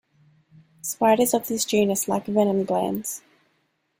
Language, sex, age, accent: English, female, 19-29, Australian English